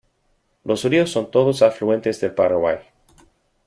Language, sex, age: Spanish, male, 50-59